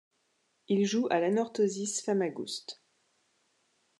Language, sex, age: French, female, 30-39